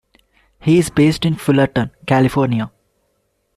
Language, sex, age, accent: English, male, 19-29, India and South Asia (India, Pakistan, Sri Lanka)